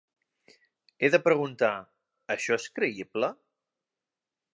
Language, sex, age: Catalan, male, 30-39